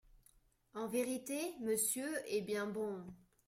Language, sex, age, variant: French, male, 30-39, Français de métropole